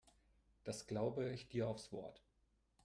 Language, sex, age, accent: German, male, 30-39, Deutschland Deutsch